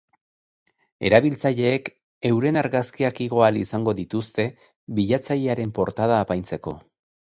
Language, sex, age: Basque, male, 40-49